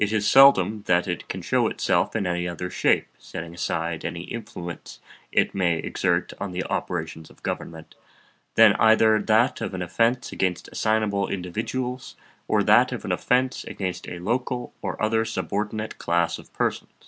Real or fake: real